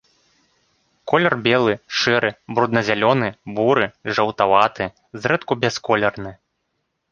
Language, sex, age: Belarusian, male, 19-29